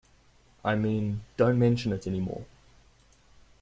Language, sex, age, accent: English, male, under 19, Southern African (South Africa, Zimbabwe, Namibia)